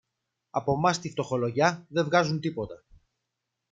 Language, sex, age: Greek, male, 30-39